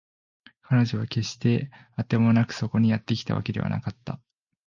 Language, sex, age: Japanese, male, 19-29